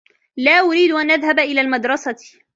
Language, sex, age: Arabic, female, 19-29